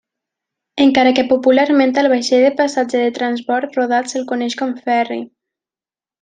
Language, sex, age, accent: Catalan, female, 19-29, valencià